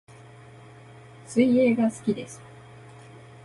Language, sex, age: Japanese, female, 19-29